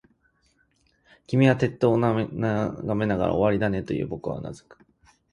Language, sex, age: Japanese, male, 19-29